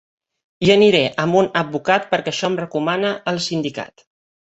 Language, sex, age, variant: Catalan, male, 19-29, Balear